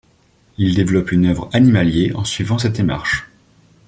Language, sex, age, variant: French, male, 19-29, Français de métropole